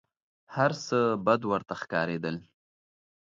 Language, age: Pashto, 19-29